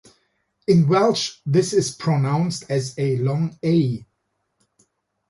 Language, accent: English, United States English